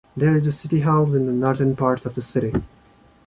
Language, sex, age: English, male, 19-29